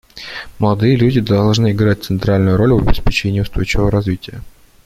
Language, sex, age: Russian, male, 30-39